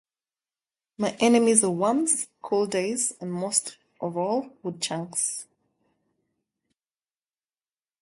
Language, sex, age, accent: English, female, 30-39, England English